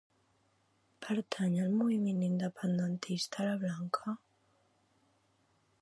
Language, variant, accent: Catalan, Central, central